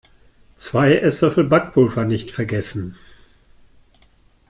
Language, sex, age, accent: German, male, 60-69, Deutschland Deutsch